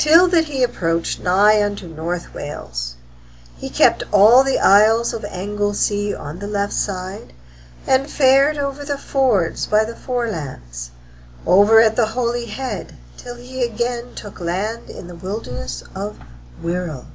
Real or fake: real